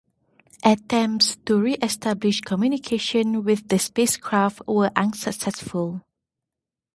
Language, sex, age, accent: English, female, 30-39, Malaysian English